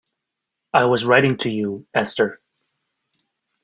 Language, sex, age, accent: English, male, 30-39, Canadian English